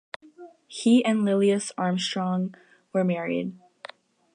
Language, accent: English, United States English